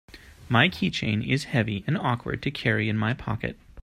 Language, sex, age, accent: English, male, 30-39, United States English